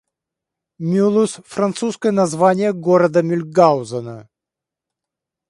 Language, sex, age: Russian, male, 50-59